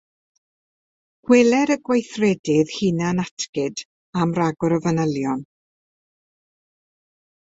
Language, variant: Welsh, South-Western Welsh